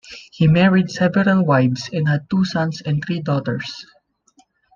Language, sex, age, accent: English, male, 19-29, Filipino